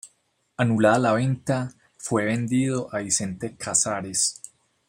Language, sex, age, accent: Spanish, male, 19-29, Caribe: Cuba, Venezuela, Puerto Rico, República Dominicana, Panamá, Colombia caribeña, México caribeño, Costa del golfo de México